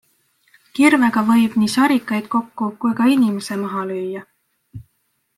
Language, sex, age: Estonian, female, 19-29